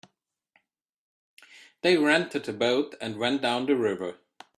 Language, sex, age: English, male, 30-39